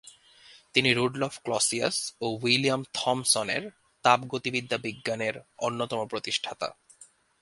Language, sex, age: Bengali, male, 19-29